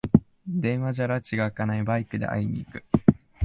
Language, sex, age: Japanese, male, 19-29